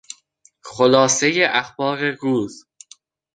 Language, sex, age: Persian, male, under 19